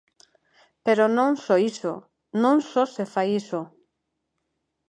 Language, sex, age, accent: Galician, female, 30-39, Neofalante